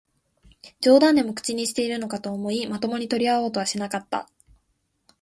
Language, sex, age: Japanese, female, 19-29